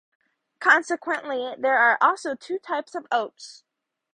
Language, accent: English, United States English